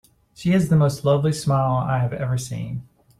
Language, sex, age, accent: English, male, 40-49, United States English